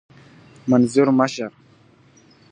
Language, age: Pashto, 19-29